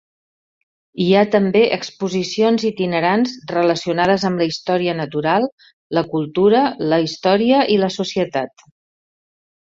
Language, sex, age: Catalan, female, 60-69